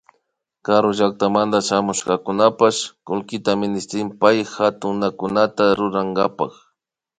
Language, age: Imbabura Highland Quichua, 30-39